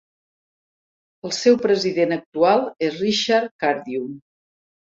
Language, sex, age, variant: Catalan, female, 60-69, Central